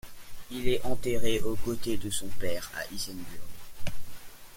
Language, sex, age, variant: French, male, 19-29, Français de métropole